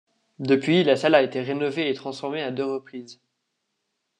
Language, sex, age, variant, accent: French, male, under 19, Français d'Europe, Français de Suisse